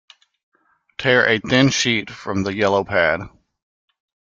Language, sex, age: English, male, 40-49